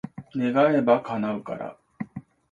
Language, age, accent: Japanese, 50-59, 標準語